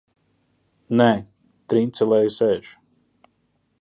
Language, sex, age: Latvian, male, 30-39